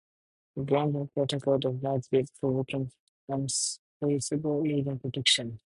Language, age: English, 19-29